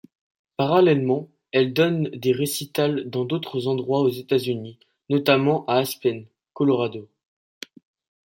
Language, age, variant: French, 19-29, Français de métropole